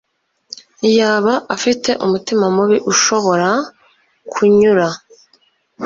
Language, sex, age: Kinyarwanda, female, 19-29